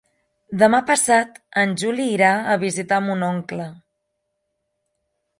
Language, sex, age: Catalan, female, 30-39